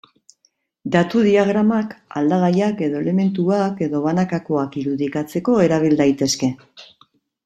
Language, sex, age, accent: Basque, female, 50-59, Erdialdekoa edo Nafarra (Gipuzkoa, Nafarroa)